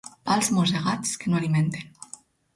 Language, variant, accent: Catalan, Alacantí, valencià